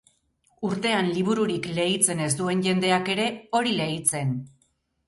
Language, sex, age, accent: Basque, female, 40-49, Erdialdekoa edo Nafarra (Gipuzkoa, Nafarroa)